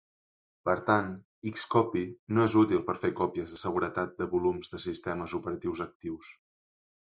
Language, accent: Catalan, Empordanès